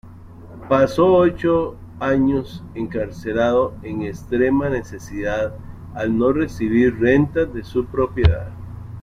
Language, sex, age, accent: Spanish, male, 50-59, América central